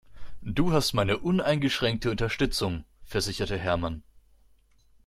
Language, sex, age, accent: German, male, 19-29, Deutschland Deutsch